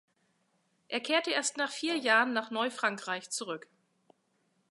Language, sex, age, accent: German, female, 40-49, Deutschland Deutsch